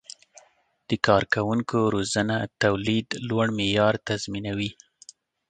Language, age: Pashto, 30-39